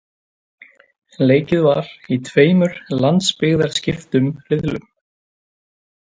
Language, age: Icelandic, 30-39